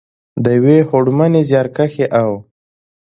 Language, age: Pashto, 19-29